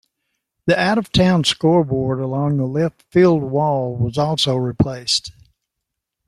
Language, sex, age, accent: English, male, 90+, United States English